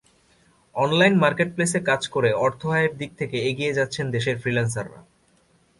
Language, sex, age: Bengali, male, 19-29